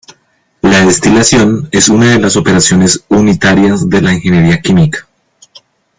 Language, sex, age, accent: Spanish, male, 19-29, Andino-Pacífico: Colombia, Perú, Ecuador, oeste de Bolivia y Venezuela andina